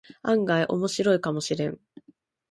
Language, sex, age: Japanese, female, 19-29